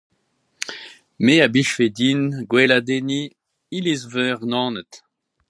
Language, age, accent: Breton, 50-59, Leoneg